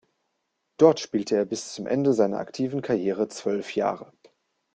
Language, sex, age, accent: German, male, 19-29, Deutschland Deutsch